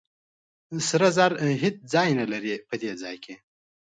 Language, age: Pashto, 30-39